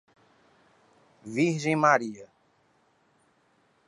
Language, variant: Portuguese, Portuguese (Brasil)